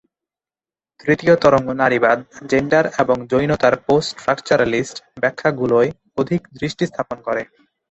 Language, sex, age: Bengali, male, 19-29